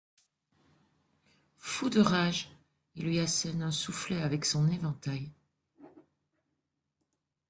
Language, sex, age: French, female, 60-69